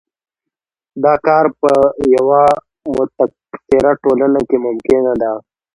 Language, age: Pashto, 19-29